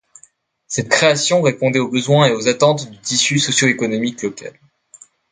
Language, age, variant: French, under 19, Français de métropole